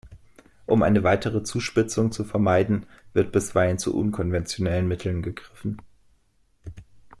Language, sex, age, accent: German, male, 30-39, Deutschland Deutsch